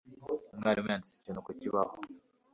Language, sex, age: Kinyarwanda, male, 19-29